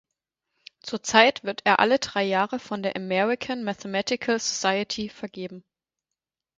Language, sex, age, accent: German, female, 30-39, Deutschland Deutsch